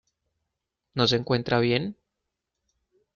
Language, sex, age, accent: Spanish, male, 19-29, Andino-Pacífico: Colombia, Perú, Ecuador, oeste de Bolivia y Venezuela andina